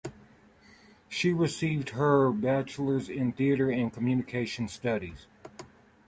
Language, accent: English, United States English